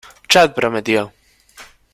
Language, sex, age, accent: Spanish, male, 19-29, Rioplatense: Argentina, Uruguay, este de Bolivia, Paraguay